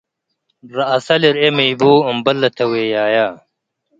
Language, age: Tigre, 19-29